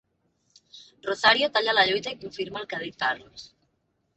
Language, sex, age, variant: Catalan, female, 19-29, Central